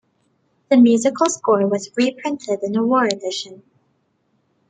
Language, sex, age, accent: English, female, 19-29, United States English